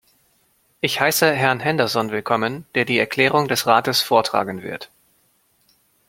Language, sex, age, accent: German, male, 30-39, Deutschland Deutsch